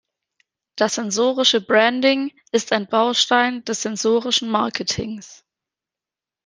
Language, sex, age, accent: German, female, 19-29, Deutschland Deutsch